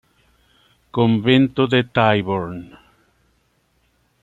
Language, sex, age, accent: Spanish, male, 60-69, México